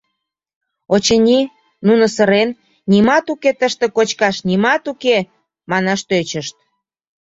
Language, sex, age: Mari, female, 30-39